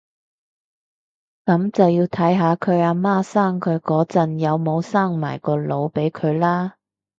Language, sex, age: Cantonese, female, 30-39